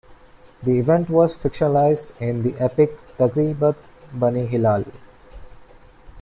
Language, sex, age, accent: English, male, 19-29, India and South Asia (India, Pakistan, Sri Lanka)